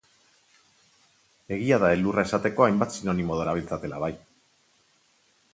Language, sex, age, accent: Basque, male, 40-49, Mendebalekoa (Araba, Bizkaia, Gipuzkoako mendebaleko herri batzuk)